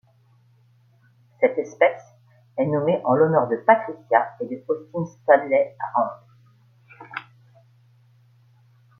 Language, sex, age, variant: French, female, 50-59, Français de métropole